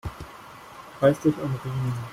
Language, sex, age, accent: German, male, 19-29, Schweizerdeutsch